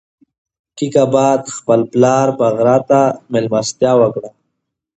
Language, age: Pashto, 19-29